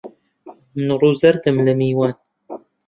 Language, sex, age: Central Kurdish, male, 19-29